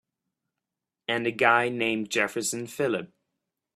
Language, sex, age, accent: English, male, 19-29, United States English